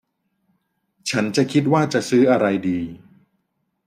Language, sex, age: Thai, male, 30-39